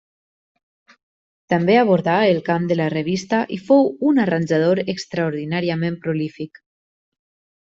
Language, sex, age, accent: Catalan, female, 19-29, valencià